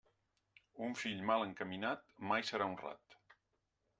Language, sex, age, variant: Catalan, male, 40-49, Central